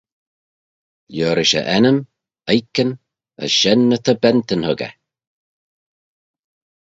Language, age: Manx, 40-49